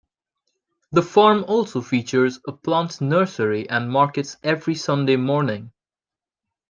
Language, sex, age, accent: English, male, 19-29, England English